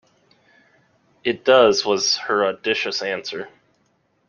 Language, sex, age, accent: English, male, 30-39, United States English